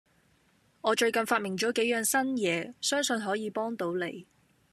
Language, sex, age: Cantonese, female, 19-29